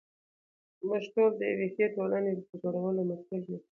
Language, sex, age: Pashto, female, 19-29